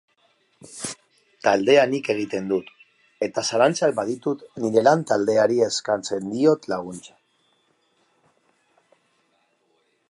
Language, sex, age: Basque, male, 40-49